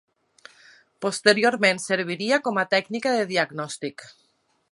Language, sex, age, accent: Catalan, female, 30-39, valencià